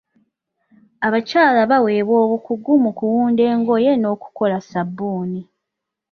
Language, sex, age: Ganda, female, 30-39